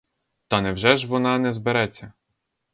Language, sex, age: Ukrainian, male, 19-29